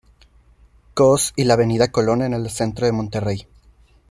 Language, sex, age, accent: Spanish, male, 19-29, México